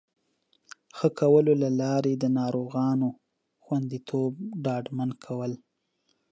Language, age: Pashto, 19-29